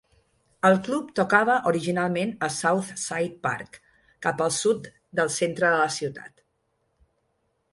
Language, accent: Catalan, balear; central